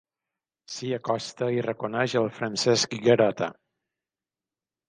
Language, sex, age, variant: Catalan, male, 50-59, Balear